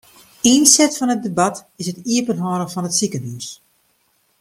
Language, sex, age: Western Frisian, female, 50-59